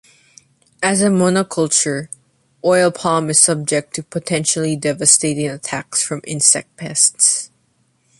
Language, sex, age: English, female, 19-29